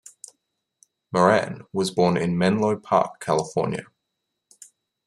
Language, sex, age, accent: English, male, 30-39, Australian English